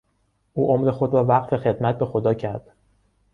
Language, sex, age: Persian, male, 19-29